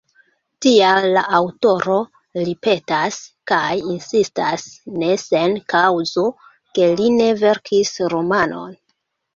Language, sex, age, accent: Esperanto, female, 19-29, Internacia